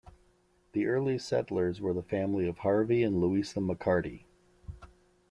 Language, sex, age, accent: English, male, 50-59, United States English